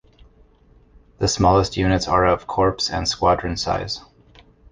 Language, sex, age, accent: English, male, 30-39, Canadian English